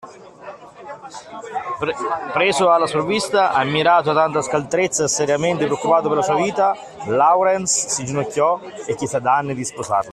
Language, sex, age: Italian, male, 30-39